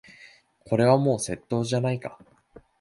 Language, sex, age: Japanese, male, 19-29